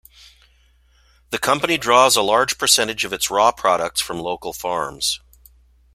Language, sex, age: English, male, 50-59